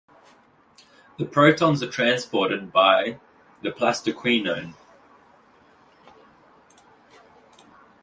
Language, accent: English, Australian English